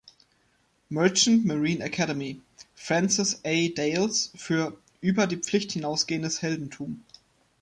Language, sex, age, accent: German, male, 19-29, Deutschland Deutsch